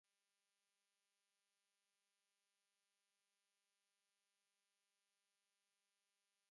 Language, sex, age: English, male, 40-49